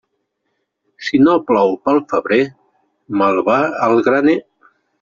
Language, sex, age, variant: Catalan, male, 40-49, Central